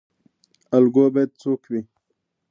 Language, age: Pashto, 19-29